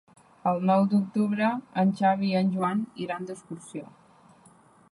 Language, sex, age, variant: Catalan, female, 30-39, Central